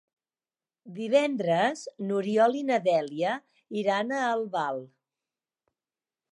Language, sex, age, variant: Catalan, female, 40-49, Septentrional